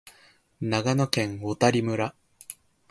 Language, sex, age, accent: Japanese, male, 19-29, 標準語